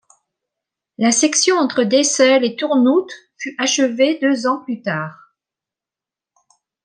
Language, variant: French, Français de métropole